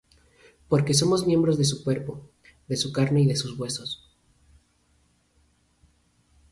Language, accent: Spanish, México